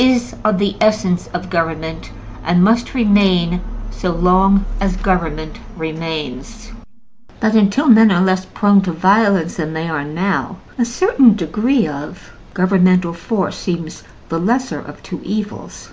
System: none